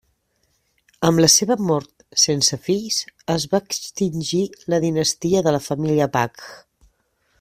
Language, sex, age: Catalan, female, 40-49